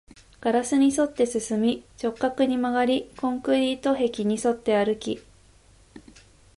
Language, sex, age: Japanese, female, 19-29